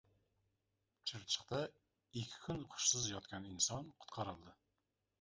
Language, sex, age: Uzbek, male, under 19